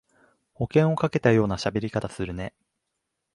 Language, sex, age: Japanese, male, 19-29